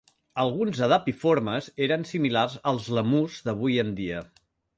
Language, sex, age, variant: Catalan, male, 50-59, Central